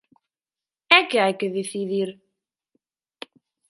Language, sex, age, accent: Galician, female, 19-29, Central (sen gheada)